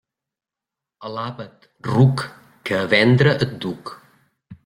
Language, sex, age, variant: Catalan, male, 40-49, Central